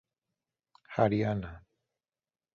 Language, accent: English, United States English